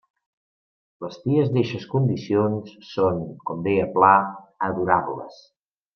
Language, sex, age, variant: Catalan, male, 30-39, Central